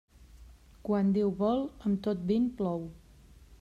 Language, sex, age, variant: Catalan, female, 40-49, Central